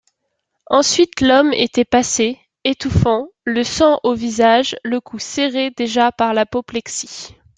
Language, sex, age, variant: French, female, 19-29, Français de métropole